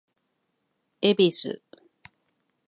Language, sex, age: Japanese, female, 40-49